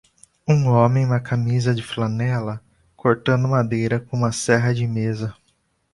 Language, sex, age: Portuguese, male, 19-29